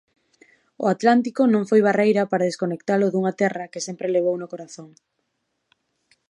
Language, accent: Galician, Normativo (estándar)